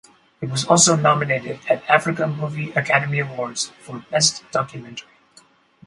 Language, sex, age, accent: English, male, 40-49, United States English